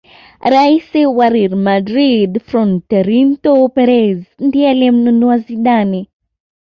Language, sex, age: Swahili, female, 19-29